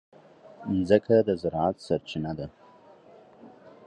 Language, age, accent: Pashto, 19-29, کندهارۍ لهجه